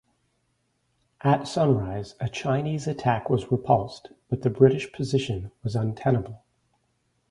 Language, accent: English, Canadian English